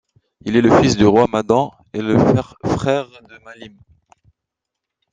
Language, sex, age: French, female, 30-39